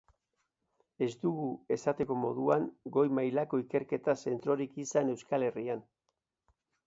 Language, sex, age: Basque, male, 60-69